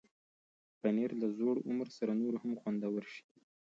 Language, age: Pashto, 30-39